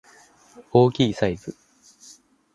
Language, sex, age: Japanese, male, 19-29